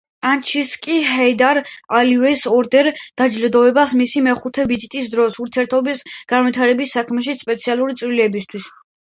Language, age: Georgian, under 19